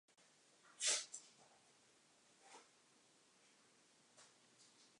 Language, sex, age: English, male, under 19